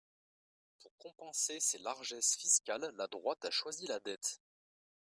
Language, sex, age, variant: French, male, 30-39, Français de métropole